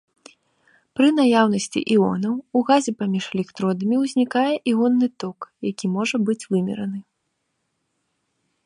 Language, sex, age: Belarusian, female, 19-29